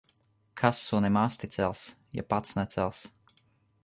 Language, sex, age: Latvian, male, 30-39